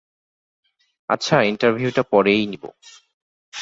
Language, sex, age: Bengali, male, 30-39